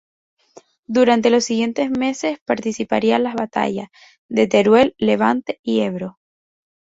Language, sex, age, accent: Spanish, female, 19-29, España: Islas Canarias